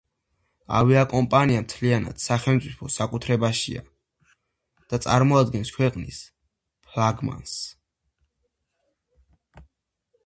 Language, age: Georgian, under 19